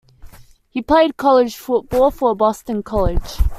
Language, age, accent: English, under 19, Australian English